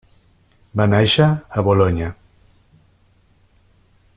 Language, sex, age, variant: Catalan, male, 50-59, Central